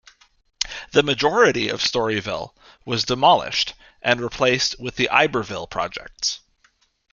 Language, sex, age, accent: English, male, 30-39, Canadian English